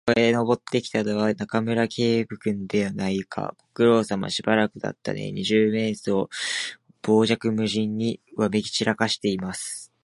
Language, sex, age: Japanese, male, 19-29